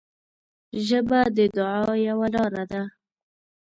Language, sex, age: Pashto, female, 19-29